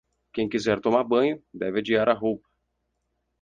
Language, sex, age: Portuguese, male, 19-29